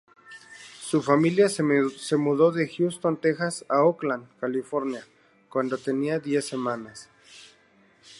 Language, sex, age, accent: Spanish, male, 30-39, México